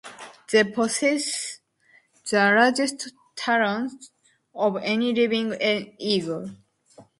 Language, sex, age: English, female, under 19